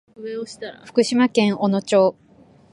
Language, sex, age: Japanese, female, under 19